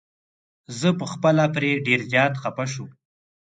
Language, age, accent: Pashto, 19-29, پکتیا ولایت، احمدزی